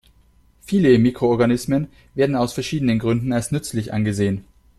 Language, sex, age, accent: German, male, 19-29, Deutschland Deutsch